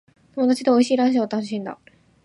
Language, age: Japanese, 19-29